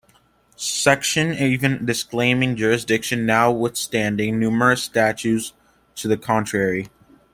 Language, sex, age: English, male, under 19